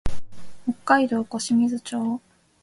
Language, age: Japanese, 19-29